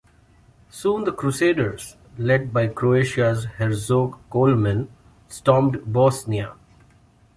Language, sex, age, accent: English, male, 40-49, India and South Asia (India, Pakistan, Sri Lanka)